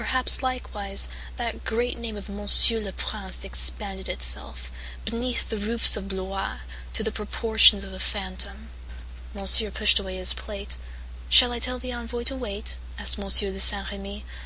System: none